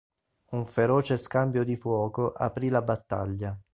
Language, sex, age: Italian, male, 30-39